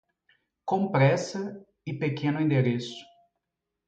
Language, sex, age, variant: Portuguese, male, 30-39, Portuguese (Brasil)